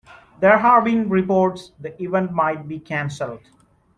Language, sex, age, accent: English, male, 30-39, India and South Asia (India, Pakistan, Sri Lanka)